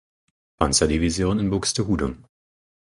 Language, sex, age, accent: German, male, 19-29, Deutschland Deutsch